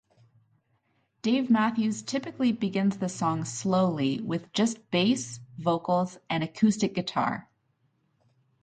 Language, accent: English, United States English